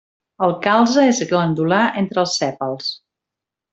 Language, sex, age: Catalan, female, 50-59